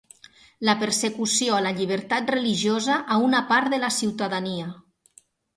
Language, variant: Catalan, Nord-Occidental